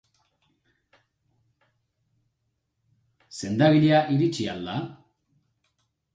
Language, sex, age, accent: Basque, male, 30-39, Mendebalekoa (Araba, Bizkaia, Gipuzkoako mendebaleko herri batzuk)